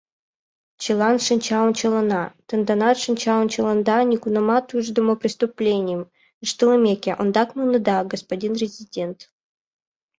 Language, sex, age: Mari, female, under 19